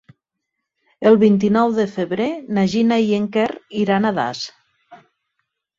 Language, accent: Catalan, Ebrenc